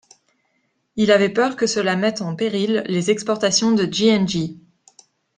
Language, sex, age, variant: French, female, 30-39, Français de métropole